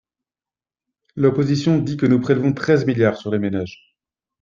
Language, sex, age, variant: French, male, 30-39, Français de métropole